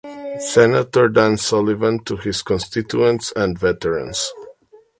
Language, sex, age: English, male, 40-49